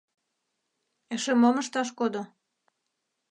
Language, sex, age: Mari, female, 30-39